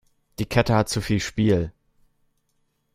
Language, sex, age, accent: German, male, 19-29, Deutschland Deutsch